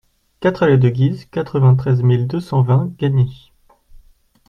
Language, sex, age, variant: French, male, 19-29, Français de métropole